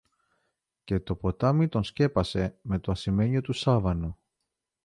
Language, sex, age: Greek, male, 40-49